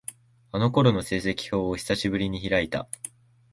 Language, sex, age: Japanese, male, 19-29